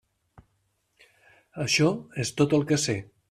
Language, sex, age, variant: Catalan, male, 30-39, Nord-Occidental